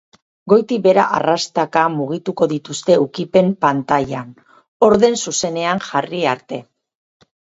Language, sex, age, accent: Basque, female, 50-59, Erdialdekoa edo Nafarra (Gipuzkoa, Nafarroa)